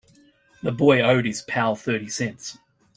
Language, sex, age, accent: English, male, 40-49, Australian English